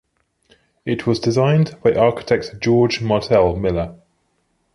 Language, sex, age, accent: English, male, 30-39, England English